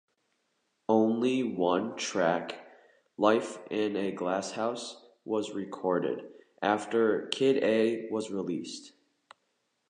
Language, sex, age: English, male, under 19